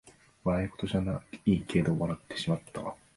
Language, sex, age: Japanese, male, 19-29